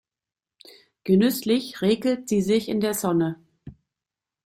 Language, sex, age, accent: German, female, 40-49, Deutschland Deutsch